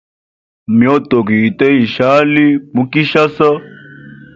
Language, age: Hemba, 30-39